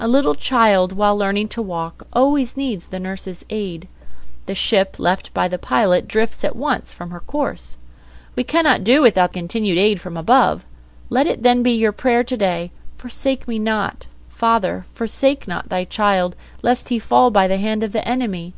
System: none